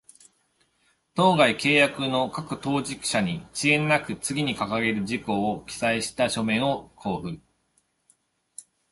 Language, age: Japanese, 40-49